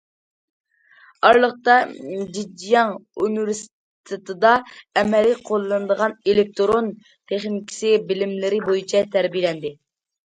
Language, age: Uyghur, 19-29